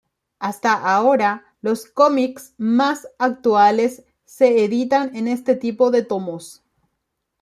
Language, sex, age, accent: Spanish, female, 30-39, Rioplatense: Argentina, Uruguay, este de Bolivia, Paraguay